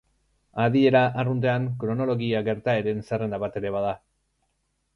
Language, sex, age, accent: Basque, male, 30-39, Erdialdekoa edo Nafarra (Gipuzkoa, Nafarroa)